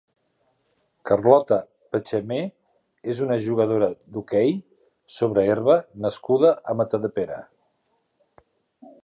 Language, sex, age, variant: Catalan, male, 50-59, Central